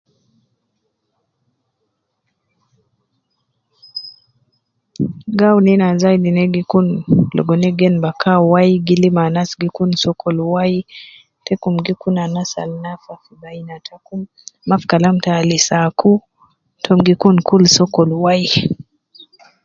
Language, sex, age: Nubi, female, 30-39